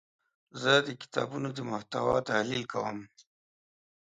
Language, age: Pashto, 30-39